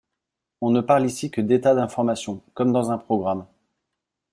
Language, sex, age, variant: French, male, 40-49, Français de métropole